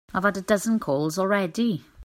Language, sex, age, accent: English, female, 30-39, England English